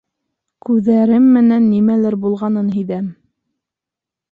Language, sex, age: Bashkir, female, 19-29